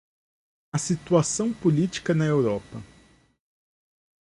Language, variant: Portuguese, Portuguese (Brasil)